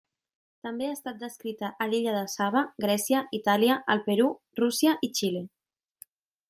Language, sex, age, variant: Catalan, female, 19-29, Central